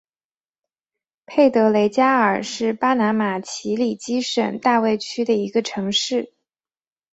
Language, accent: Chinese, 出生地：江苏省